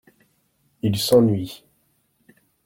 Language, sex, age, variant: French, male, 50-59, Français de métropole